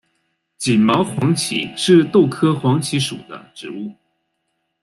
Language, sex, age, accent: Chinese, male, 30-39, 出生地：北京市